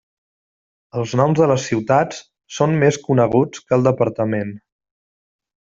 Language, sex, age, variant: Catalan, male, 30-39, Central